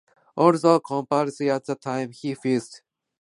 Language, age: English, 19-29